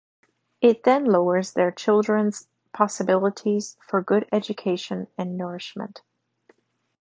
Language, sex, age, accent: English, female, 19-29, United States English